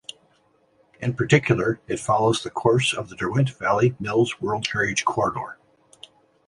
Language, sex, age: English, male, 60-69